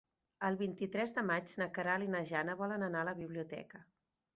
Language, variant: Catalan, Central